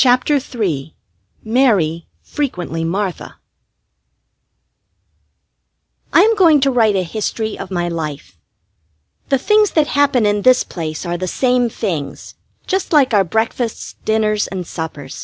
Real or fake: real